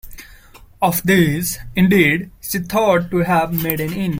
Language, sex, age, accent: English, male, 19-29, India and South Asia (India, Pakistan, Sri Lanka)